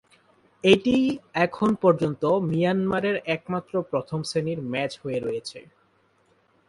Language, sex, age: Bengali, male, 19-29